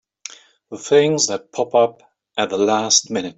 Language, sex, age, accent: English, male, 50-59, United States English